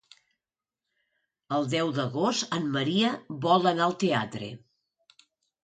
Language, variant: Catalan, Nord-Occidental